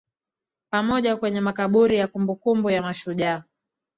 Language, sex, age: Swahili, female, 19-29